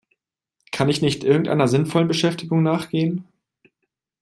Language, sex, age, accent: German, male, 19-29, Deutschland Deutsch